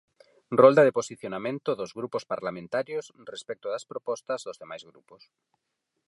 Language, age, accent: Galician, 40-49, Normativo (estándar); Neofalante